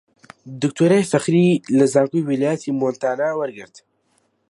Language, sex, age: Central Kurdish, male, under 19